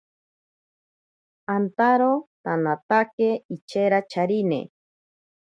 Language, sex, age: Ashéninka Perené, female, 30-39